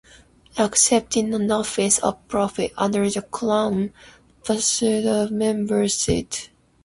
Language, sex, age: English, female, 19-29